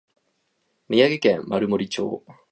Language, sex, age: Japanese, male, 19-29